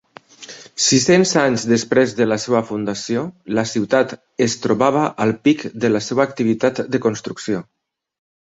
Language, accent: Catalan, valencià